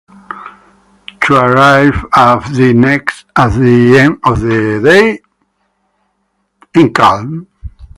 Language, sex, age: English, male, 60-69